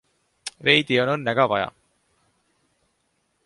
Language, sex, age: Estonian, male, 19-29